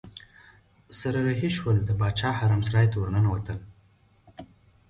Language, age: Pashto, 30-39